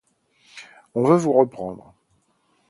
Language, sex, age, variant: French, male, 40-49, Français de métropole